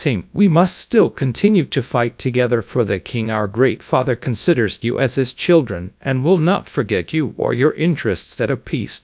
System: TTS, GradTTS